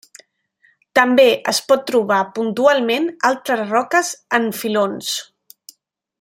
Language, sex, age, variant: Catalan, female, 30-39, Central